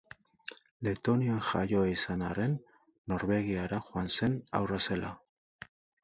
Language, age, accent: Basque, 50-59, Mendebalekoa (Araba, Bizkaia, Gipuzkoako mendebaleko herri batzuk)